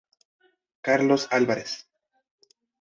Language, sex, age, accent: Spanish, male, 19-29, América central